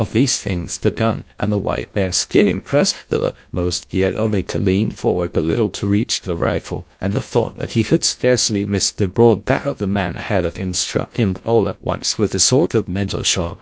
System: TTS, GlowTTS